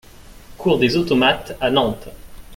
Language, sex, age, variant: French, male, 19-29, Français de métropole